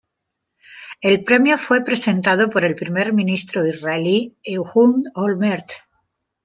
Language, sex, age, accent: Spanish, female, 40-49, España: Sur peninsular (Andalucia, Extremadura, Murcia)